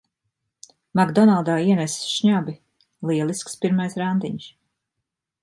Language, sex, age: Latvian, female, 50-59